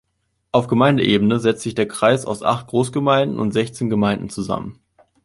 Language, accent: German, Deutschland Deutsch